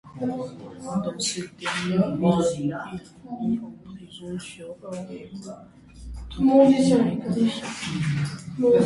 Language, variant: French, Français d'Europe